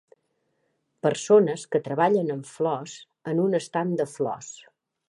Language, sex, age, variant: Catalan, female, 50-59, Central